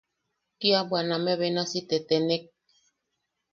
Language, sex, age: Yaqui, female, 30-39